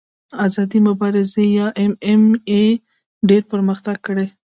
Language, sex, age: Pashto, female, 19-29